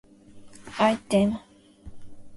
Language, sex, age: Japanese, female, 19-29